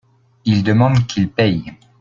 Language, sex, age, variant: French, male, 19-29, Français de métropole